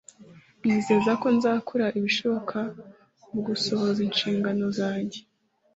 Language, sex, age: Kinyarwanda, female, 19-29